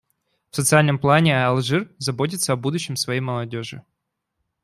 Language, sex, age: Russian, male, 19-29